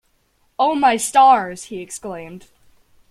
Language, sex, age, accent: English, female, under 19, Canadian English